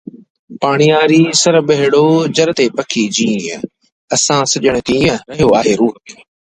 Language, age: English, 30-39